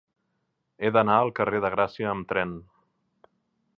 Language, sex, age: Catalan, male, 40-49